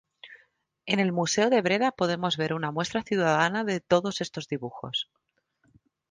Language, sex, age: Spanish, female, 40-49